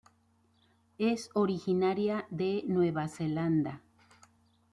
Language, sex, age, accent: Spanish, female, 50-59, México